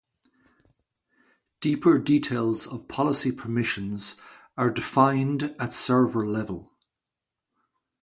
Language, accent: English, Irish English